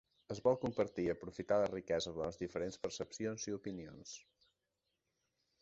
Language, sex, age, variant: Catalan, male, 30-39, Central